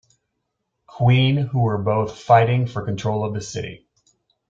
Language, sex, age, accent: English, male, 40-49, United States English